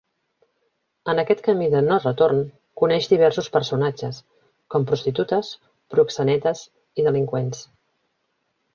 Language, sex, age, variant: Catalan, female, 40-49, Central